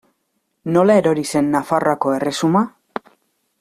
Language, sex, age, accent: Basque, female, 30-39, Mendebalekoa (Araba, Bizkaia, Gipuzkoako mendebaleko herri batzuk)